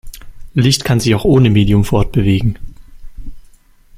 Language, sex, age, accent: German, male, 19-29, Deutschland Deutsch